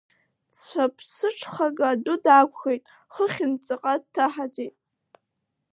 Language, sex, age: Abkhazian, female, under 19